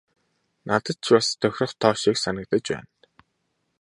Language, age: Mongolian, 19-29